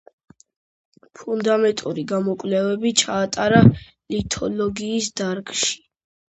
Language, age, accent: Georgian, under 19, ჩვეულებრივი